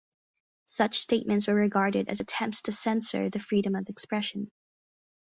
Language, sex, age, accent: English, female, 19-29, United States English